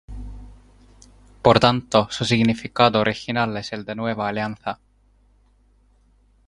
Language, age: Spanish, 19-29